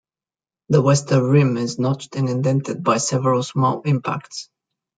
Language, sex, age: English, male, 19-29